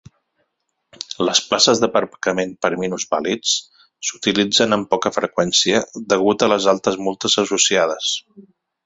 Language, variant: Catalan, Central